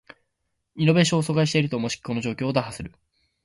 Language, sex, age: Japanese, male, under 19